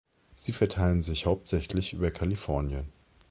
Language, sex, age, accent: German, male, 30-39, Deutschland Deutsch